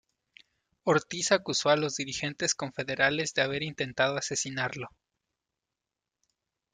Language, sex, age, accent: Spanish, male, 30-39, México